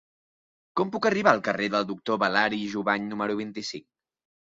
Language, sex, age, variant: Catalan, male, 19-29, Central